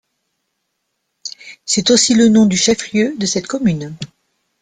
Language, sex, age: French, female, 50-59